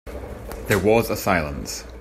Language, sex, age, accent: English, male, 19-29, Scottish English